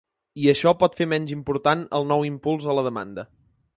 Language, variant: Catalan, Central